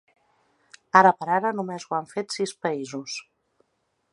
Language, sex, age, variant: Catalan, female, 40-49, Central